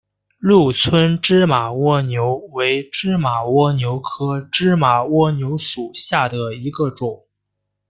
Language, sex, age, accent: Chinese, male, 19-29, 出生地：河北省